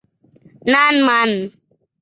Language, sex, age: Thai, male, 30-39